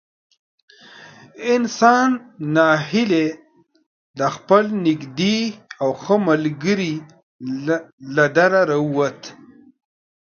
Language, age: Pashto, 30-39